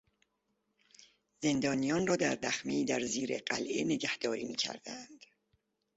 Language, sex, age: Persian, female, 60-69